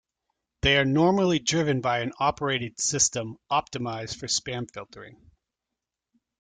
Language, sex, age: English, male, 30-39